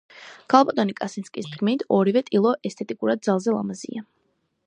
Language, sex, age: Georgian, female, under 19